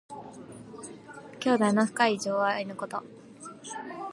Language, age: Japanese, 19-29